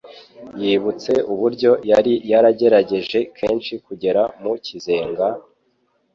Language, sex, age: Kinyarwanda, male, 19-29